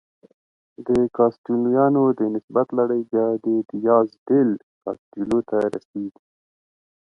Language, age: Pashto, 30-39